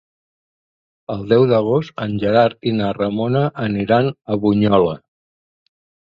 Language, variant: Catalan, Central